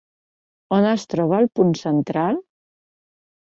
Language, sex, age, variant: Catalan, female, 40-49, Central